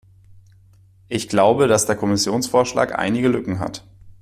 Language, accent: German, Deutschland Deutsch